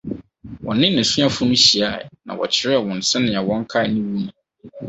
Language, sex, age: Akan, male, 30-39